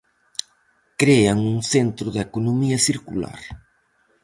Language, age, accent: Galician, 50-59, Central (gheada)